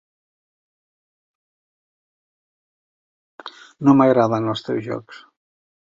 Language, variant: Catalan, Central